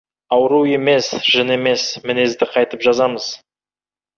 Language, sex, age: Kazakh, male, 19-29